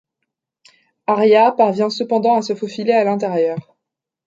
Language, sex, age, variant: French, female, 19-29, Français de métropole